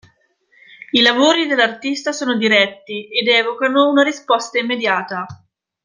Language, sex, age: Italian, female, 19-29